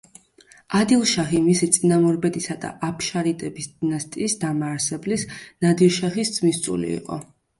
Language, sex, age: Georgian, female, 19-29